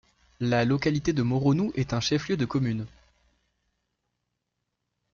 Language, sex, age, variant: French, male, under 19, Français de métropole